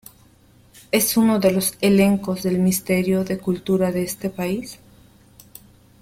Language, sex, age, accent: Spanish, female, 30-39, México